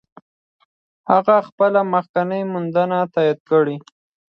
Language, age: Pashto, under 19